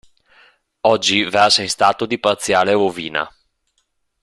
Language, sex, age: Italian, male, 30-39